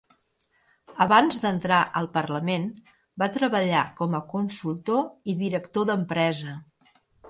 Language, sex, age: Catalan, female, 60-69